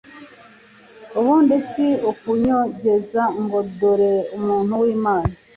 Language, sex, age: Kinyarwanda, female, 40-49